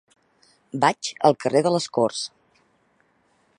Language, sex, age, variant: Catalan, female, 40-49, Central